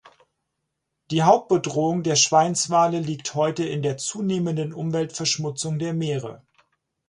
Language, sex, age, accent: German, male, 40-49, Deutschland Deutsch